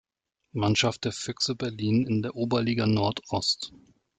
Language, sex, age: German, male, 30-39